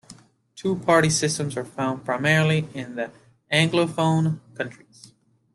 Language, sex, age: English, male, 19-29